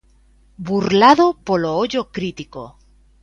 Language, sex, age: Galician, female, 40-49